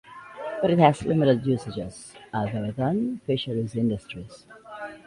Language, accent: English, United States English